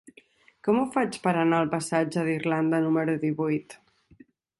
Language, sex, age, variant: Catalan, female, 19-29, Central